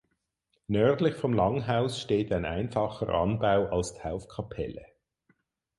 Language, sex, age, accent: German, male, 40-49, Schweizerdeutsch